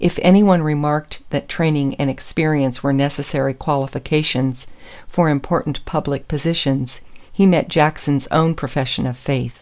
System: none